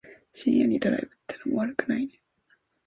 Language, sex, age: Japanese, female, under 19